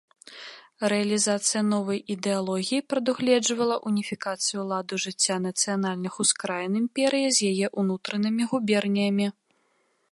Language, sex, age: Belarusian, female, 19-29